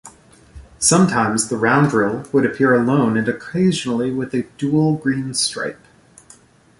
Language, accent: English, United States English